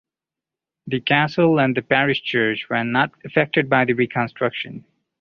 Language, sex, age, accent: English, male, 19-29, India and South Asia (India, Pakistan, Sri Lanka)